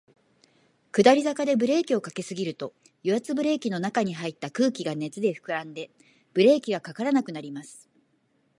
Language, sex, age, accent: Japanese, female, 40-49, 標準語